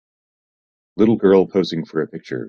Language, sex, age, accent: English, male, 30-39, United States English